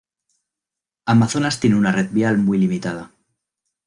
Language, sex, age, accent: Spanish, male, 30-39, España: Centro-Sur peninsular (Madrid, Toledo, Castilla-La Mancha)